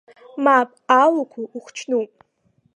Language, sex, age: Abkhazian, female, under 19